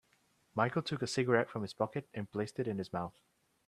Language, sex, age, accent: English, male, 19-29, England English